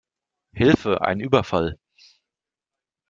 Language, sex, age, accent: German, male, 30-39, Deutschland Deutsch